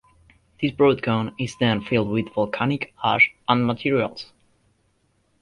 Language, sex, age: English, male, under 19